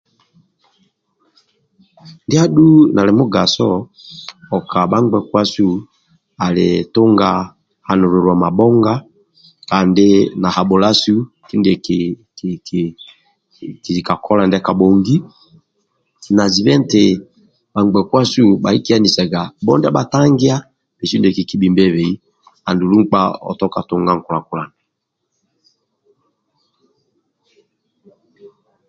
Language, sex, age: Amba (Uganda), male, 50-59